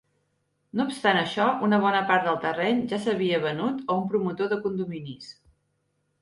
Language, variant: Catalan, Central